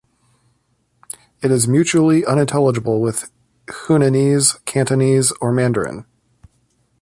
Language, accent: English, United States English